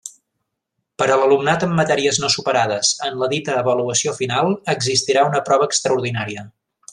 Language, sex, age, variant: Catalan, male, 40-49, Central